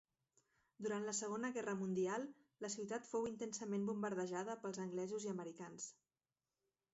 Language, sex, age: Catalan, female, 40-49